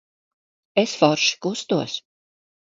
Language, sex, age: Latvian, female, 40-49